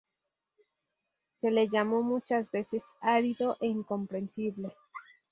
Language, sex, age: Spanish, female, 19-29